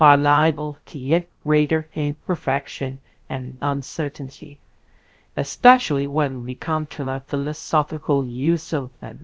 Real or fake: fake